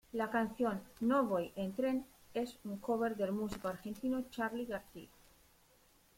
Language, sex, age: Spanish, female, 30-39